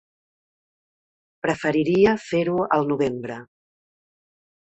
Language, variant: Catalan, Central